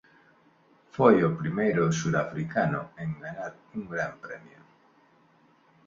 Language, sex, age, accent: Galician, male, 40-49, Neofalante